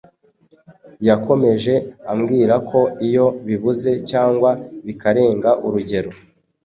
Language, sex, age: Kinyarwanda, male, 40-49